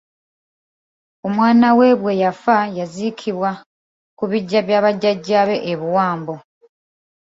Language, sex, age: Ganda, female, 19-29